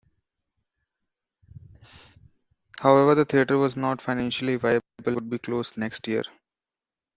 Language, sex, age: English, male, 30-39